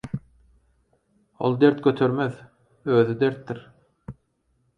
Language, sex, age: Turkmen, male, 30-39